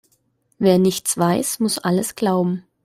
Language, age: German, 19-29